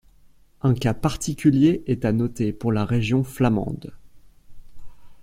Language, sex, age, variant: French, male, under 19, Français de métropole